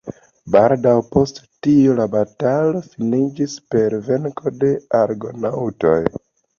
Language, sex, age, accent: Esperanto, male, 30-39, Internacia